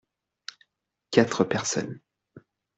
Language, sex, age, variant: French, male, 30-39, Français de métropole